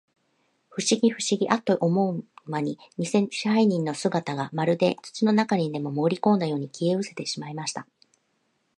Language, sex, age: Japanese, female, 50-59